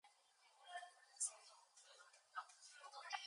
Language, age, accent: English, 19-29, United States English